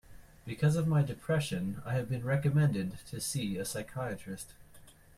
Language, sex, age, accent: English, male, 30-39, Canadian English